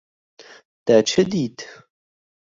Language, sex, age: Kurdish, male, 30-39